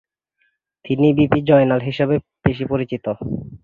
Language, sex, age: Bengali, male, 19-29